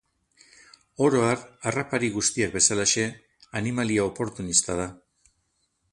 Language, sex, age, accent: Basque, male, 60-69, Erdialdekoa edo Nafarra (Gipuzkoa, Nafarroa)